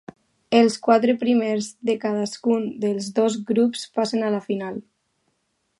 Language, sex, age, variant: Catalan, female, under 19, Alacantí